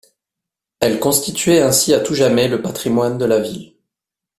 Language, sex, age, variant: French, male, 30-39, Français de métropole